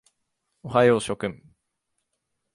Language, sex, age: Japanese, male, 19-29